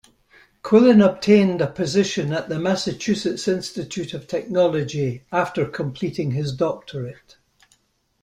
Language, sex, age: English, male, 70-79